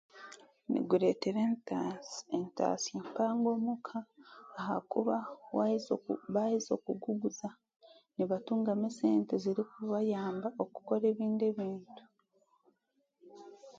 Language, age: Chiga, 19-29